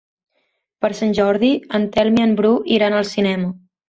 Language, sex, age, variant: Catalan, female, 19-29, Central